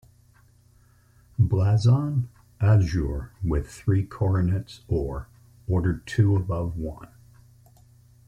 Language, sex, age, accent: English, male, 60-69, United States English